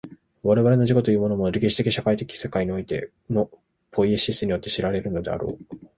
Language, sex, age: Japanese, male, 19-29